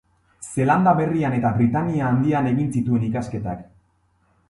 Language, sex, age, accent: Basque, male, 30-39, Erdialdekoa edo Nafarra (Gipuzkoa, Nafarroa)